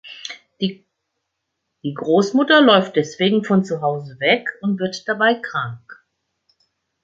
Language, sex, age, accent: German, female, 60-69, Deutschland Deutsch